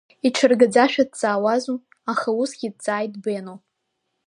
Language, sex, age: Abkhazian, female, under 19